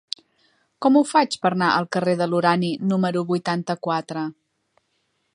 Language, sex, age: Catalan, female, 40-49